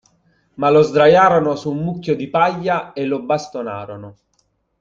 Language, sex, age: Italian, male, 30-39